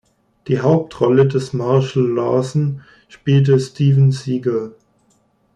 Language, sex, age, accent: German, male, 19-29, Deutschland Deutsch